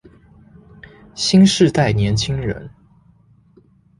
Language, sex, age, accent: Chinese, male, 19-29, 出生地：臺北市